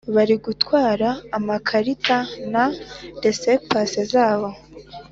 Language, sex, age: Kinyarwanda, female, 19-29